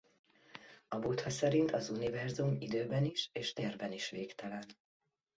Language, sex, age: Hungarian, female, 40-49